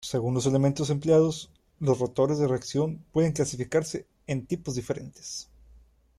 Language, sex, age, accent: Spanish, male, 19-29, México